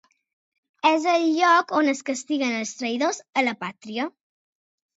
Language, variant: Catalan, Balear